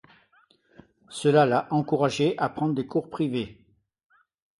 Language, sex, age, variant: French, male, 70-79, Français de métropole